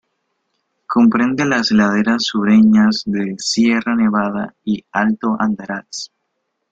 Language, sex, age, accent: Spanish, male, under 19, Caribe: Cuba, Venezuela, Puerto Rico, República Dominicana, Panamá, Colombia caribeña, México caribeño, Costa del golfo de México